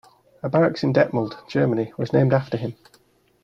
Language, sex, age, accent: English, male, 40-49, England English